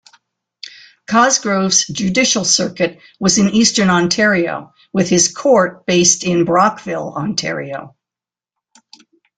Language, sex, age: English, female, 80-89